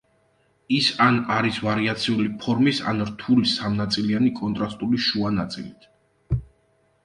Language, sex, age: Georgian, male, 19-29